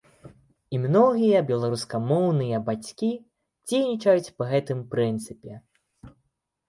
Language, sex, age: Belarusian, male, 19-29